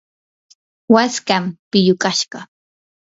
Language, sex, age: Yanahuanca Pasco Quechua, female, 19-29